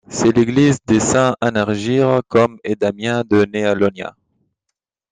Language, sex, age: French, female, 40-49